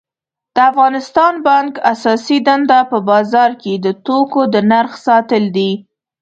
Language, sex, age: Pashto, female, 19-29